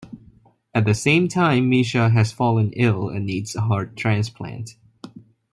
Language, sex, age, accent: English, male, 19-29, United States English